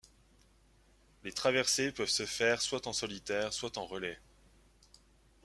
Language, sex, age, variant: French, male, 30-39, Français de métropole